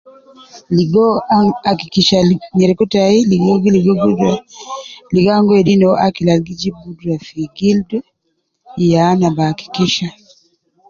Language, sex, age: Nubi, female, 60-69